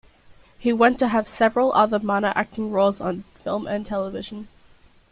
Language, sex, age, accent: English, female, 19-29, Australian English